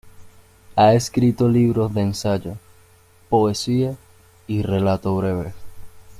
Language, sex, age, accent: Spanish, male, under 19, Caribe: Cuba, Venezuela, Puerto Rico, República Dominicana, Panamá, Colombia caribeña, México caribeño, Costa del golfo de México